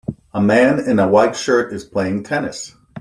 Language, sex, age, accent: English, male, 50-59, United States English